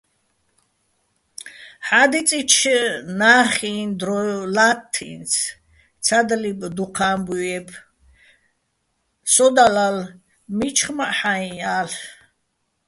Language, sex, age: Bats, female, 60-69